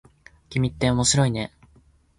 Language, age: Japanese, 19-29